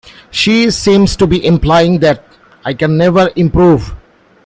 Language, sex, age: English, male, 40-49